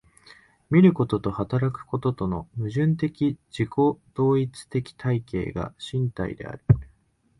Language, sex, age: Japanese, male, 19-29